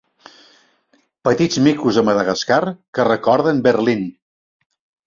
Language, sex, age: Catalan, male, 70-79